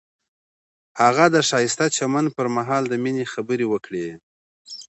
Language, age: Pashto, 40-49